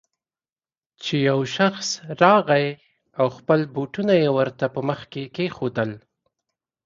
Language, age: Pashto, 30-39